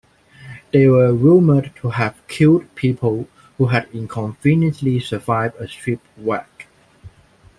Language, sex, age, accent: English, male, 19-29, Hong Kong English